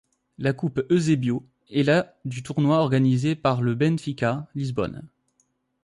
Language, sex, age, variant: French, male, 19-29, Français de métropole